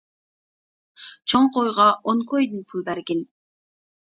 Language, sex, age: Uyghur, female, 19-29